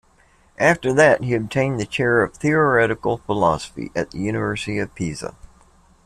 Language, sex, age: English, male, 50-59